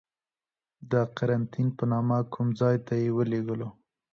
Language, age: Pashto, 19-29